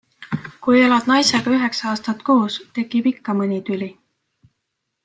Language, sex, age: Estonian, female, 19-29